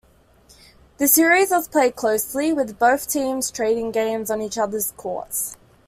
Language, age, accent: English, under 19, Australian English